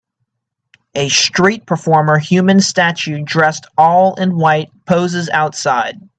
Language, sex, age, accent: English, male, 19-29, United States English